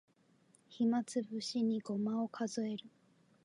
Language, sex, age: Japanese, female, 19-29